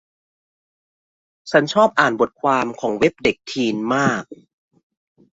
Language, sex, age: Thai, male, 30-39